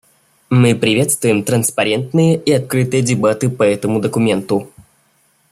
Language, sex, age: Russian, male, under 19